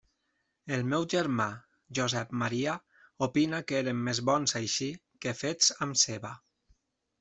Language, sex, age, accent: Catalan, male, 30-39, valencià